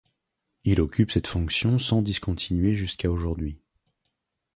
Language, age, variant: French, 30-39, Français de métropole